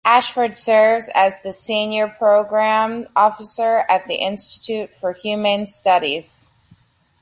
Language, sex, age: English, female, 19-29